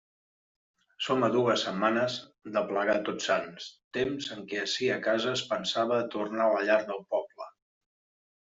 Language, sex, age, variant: Catalan, male, 50-59, Nord-Occidental